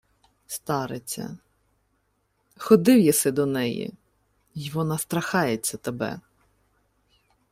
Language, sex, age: Ukrainian, female, 30-39